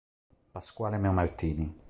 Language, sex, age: Italian, male, 30-39